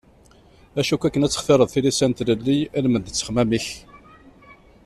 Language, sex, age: Kabyle, male, 50-59